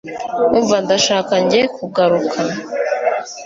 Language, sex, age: Kinyarwanda, female, 19-29